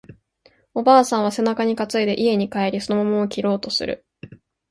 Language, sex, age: Japanese, female, 19-29